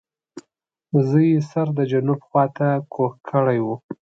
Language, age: Pashto, 19-29